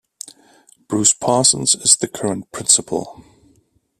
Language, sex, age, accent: English, male, 30-39, United States English